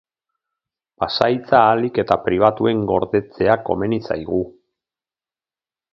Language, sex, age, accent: Basque, male, 40-49, Erdialdekoa edo Nafarra (Gipuzkoa, Nafarroa)